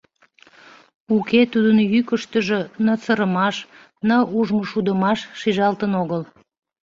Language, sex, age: Mari, female, 40-49